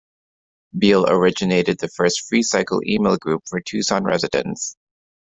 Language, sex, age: English, male, 19-29